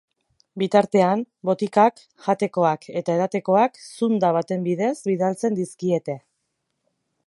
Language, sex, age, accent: Basque, female, 40-49, Erdialdekoa edo Nafarra (Gipuzkoa, Nafarroa)